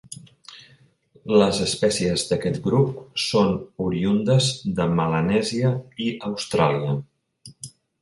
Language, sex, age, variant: Catalan, male, 50-59, Central